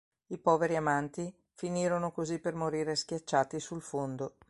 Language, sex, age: Italian, female, 60-69